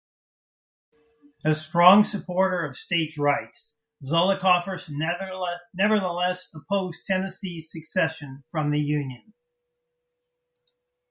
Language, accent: English, United States English